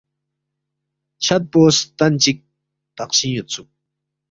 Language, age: Balti, 30-39